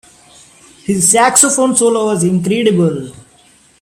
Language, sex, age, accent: English, male, 19-29, India and South Asia (India, Pakistan, Sri Lanka)